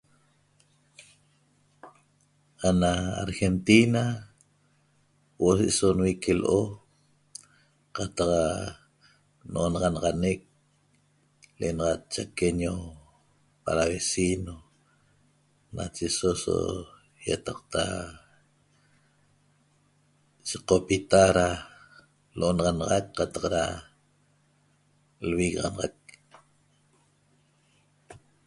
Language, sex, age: Toba, female, 50-59